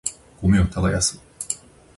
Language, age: Japanese, 30-39